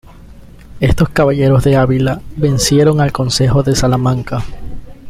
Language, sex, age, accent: Spanish, male, 19-29, Andino-Pacífico: Colombia, Perú, Ecuador, oeste de Bolivia y Venezuela andina